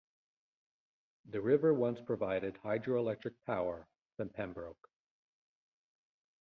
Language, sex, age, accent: English, male, 50-59, United States English